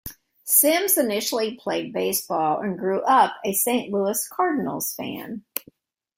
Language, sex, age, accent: English, female, 60-69, United States English